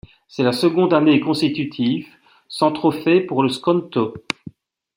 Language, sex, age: French, male, 50-59